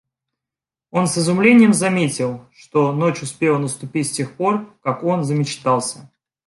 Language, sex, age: Russian, male, 19-29